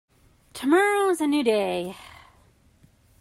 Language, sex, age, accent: English, female, 30-39, United States English